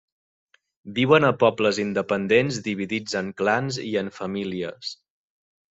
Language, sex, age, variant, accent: Catalan, male, 30-39, Central, central